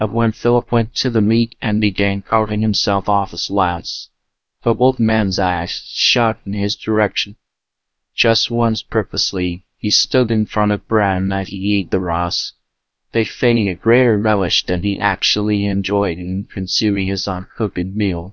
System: TTS, VITS